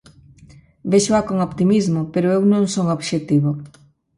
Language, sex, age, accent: Galician, female, 40-49, Normativo (estándar)